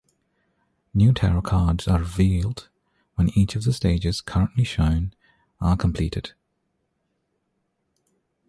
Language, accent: English, India and South Asia (India, Pakistan, Sri Lanka)